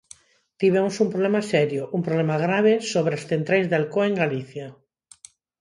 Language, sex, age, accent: Galician, female, 50-59, Neofalante